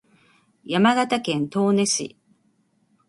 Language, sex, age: Japanese, female, 19-29